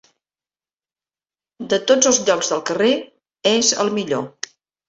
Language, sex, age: Catalan, female, 60-69